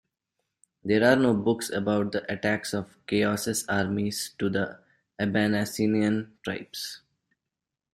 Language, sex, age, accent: English, male, 19-29, India and South Asia (India, Pakistan, Sri Lanka)